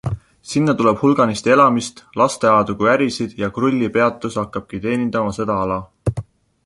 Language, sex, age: Estonian, male, 19-29